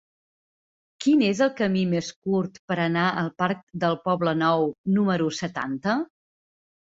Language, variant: Catalan, Central